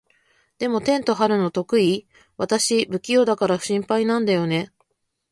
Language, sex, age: Japanese, female, 40-49